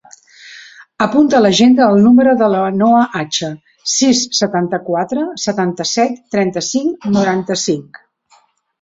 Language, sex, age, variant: Catalan, female, 60-69, Central